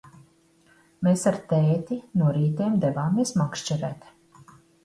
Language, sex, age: Latvian, female, 50-59